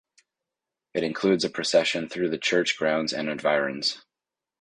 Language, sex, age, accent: English, male, 30-39, Canadian English